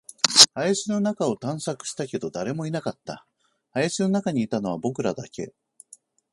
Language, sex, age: Japanese, male, 50-59